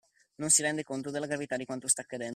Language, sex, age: Italian, male, 19-29